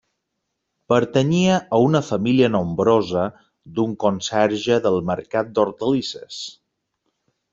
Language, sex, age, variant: Catalan, male, 40-49, Balear